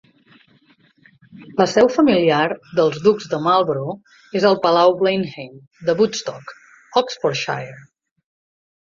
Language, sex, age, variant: Catalan, female, 40-49, Central